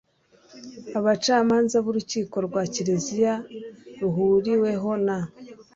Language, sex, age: Kinyarwanda, male, 30-39